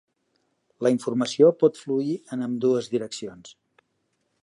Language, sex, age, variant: Catalan, male, 50-59, Central